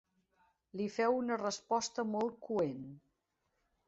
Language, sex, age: Catalan, female, 50-59